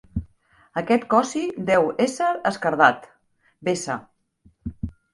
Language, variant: Catalan, Central